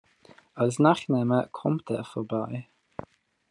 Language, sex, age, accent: German, male, 19-29, Britisches Deutsch